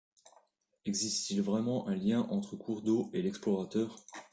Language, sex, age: French, male, 19-29